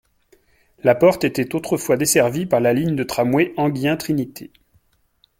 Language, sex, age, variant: French, male, 40-49, Français de métropole